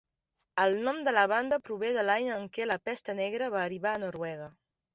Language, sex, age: Catalan, female, 19-29